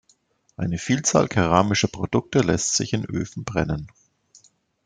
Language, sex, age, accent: German, male, 40-49, Deutschland Deutsch